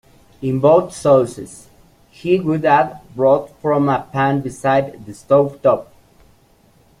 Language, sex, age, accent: English, male, 19-29, United States English